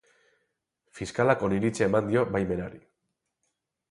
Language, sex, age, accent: Basque, male, 40-49, Mendebalekoa (Araba, Bizkaia, Gipuzkoako mendebaleko herri batzuk)